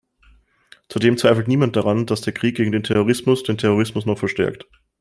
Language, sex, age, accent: German, male, 19-29, Österreichisches Deutsch